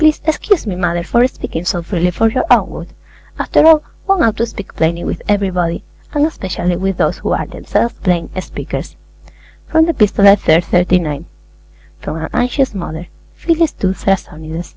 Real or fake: real